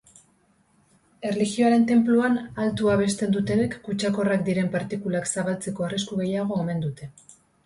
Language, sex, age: Basque, female, 40-49